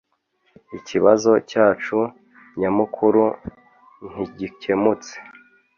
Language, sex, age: Kinyarwanda, male, 30-39